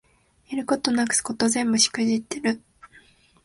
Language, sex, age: Japanese, female, 19-29